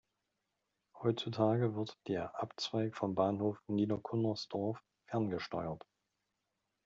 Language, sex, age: German, male, 50-59